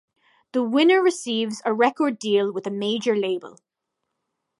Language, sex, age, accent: English, female, under 19, Irish English